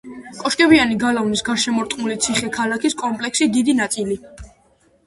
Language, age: Georgian, under 19